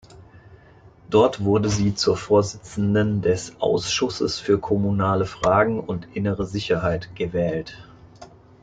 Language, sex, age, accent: German, male, 40-49, Deutschland Deutsch